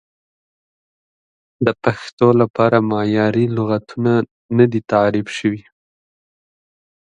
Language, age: Pashto, 19-29